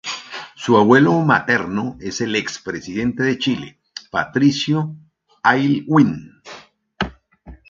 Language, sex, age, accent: Spanish, male, 60-69, Andino-Pacífico: Colombia, Perú, Ecuador, oeste de Bolivia y Venezuela andina